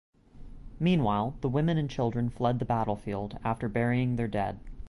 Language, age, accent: English, 19-29, United States English